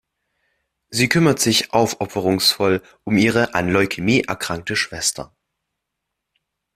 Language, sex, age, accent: German, male, under 19, Deutschland Deutsch